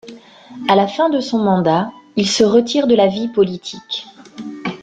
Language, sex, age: French, female, 40-49